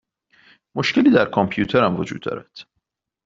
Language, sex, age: Persian, male, 30-39